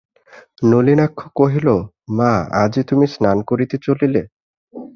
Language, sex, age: Bengali, male, 19-29